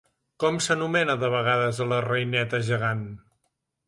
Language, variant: Catalan, Central